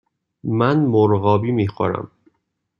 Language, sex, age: Persian, male, 19-29